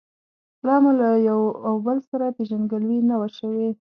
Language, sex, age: Pashto, female, 19-29